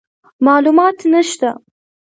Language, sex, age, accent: Pashto, female, under 19, کندهاری لهجه